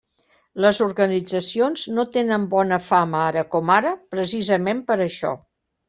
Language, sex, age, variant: Catalan, female, 60-69, Central